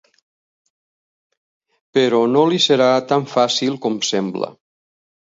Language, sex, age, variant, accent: Catalan, male, 60-69, Valencià central, valencià